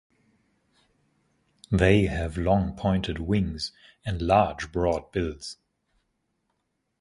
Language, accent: English, United States English